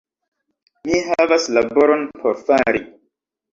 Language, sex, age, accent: Esperanto, male, 19-29, Internacia